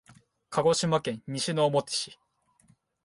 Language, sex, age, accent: Japanese, male, 19-29, 標準語